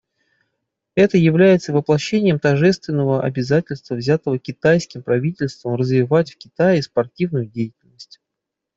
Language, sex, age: Russian, male, 30-39